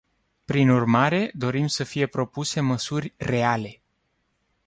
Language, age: Romanian, 19-29